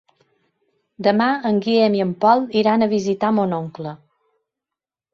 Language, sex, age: Catalan, female, 50-59